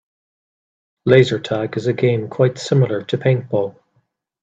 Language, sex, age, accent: English, male, 30-39, Irish English